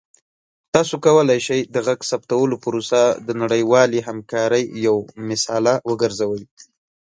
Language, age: Pashto, 19-29